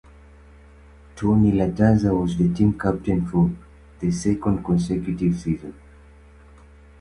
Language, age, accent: English, 30-39, United States English